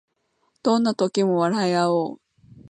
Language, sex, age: Japanese, female, 19-29